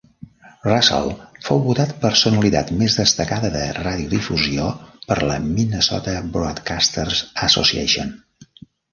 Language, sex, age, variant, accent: Catalan, male, 70-79, Central, central